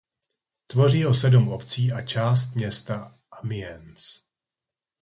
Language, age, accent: Czech, 40-49, pražský